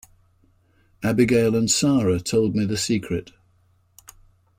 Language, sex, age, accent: English, male, 70-79, England English